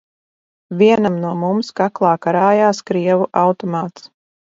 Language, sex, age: Latvian, female, 40-49